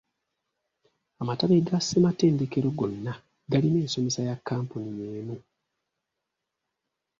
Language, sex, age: Ganda, male, 30-39